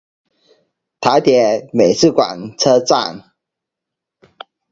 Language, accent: Chinese, 出生地：臺南市